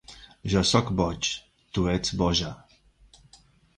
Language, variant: Catalan, Central